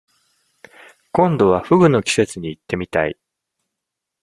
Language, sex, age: Japanese, male, 50-59